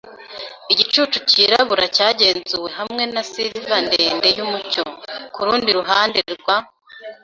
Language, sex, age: Kinyarwanda, female, 19-29